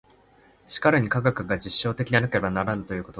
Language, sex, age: Japanese, male, 19-29